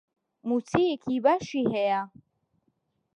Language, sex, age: Central Kurdish, female, 30-39